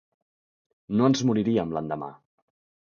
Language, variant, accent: Catalan, Central, central